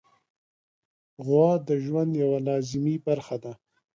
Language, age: Pashto, 40-49